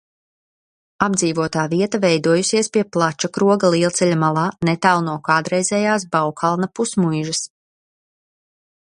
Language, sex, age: Latvian, female, 30-39